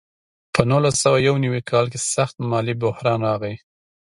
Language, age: Pashto, 19-29